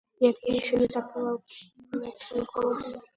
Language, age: Russian, under 19